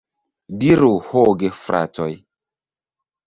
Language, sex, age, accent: Esperanto, male, 30-39, Internacia